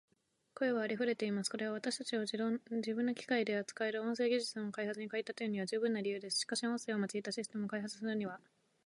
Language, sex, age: Japanese, female, under 19